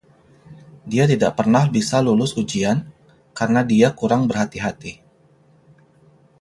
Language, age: Indonesian, 30-39